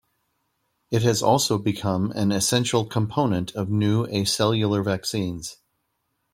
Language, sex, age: English, male, 30-39